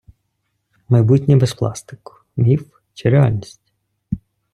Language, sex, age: Ukrainian, male, 30-39